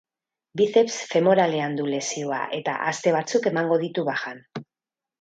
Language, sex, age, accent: Basque, female, 50-59, Mendebalekoa (Araba, Bizkaia, Gipuzkoako mendebaleko herri batzuk)